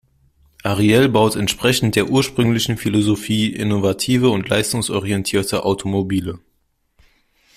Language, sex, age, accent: German, male, under 19, Deutschland Deutsch